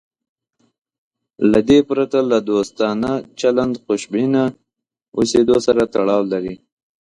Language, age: Pashto, 19-29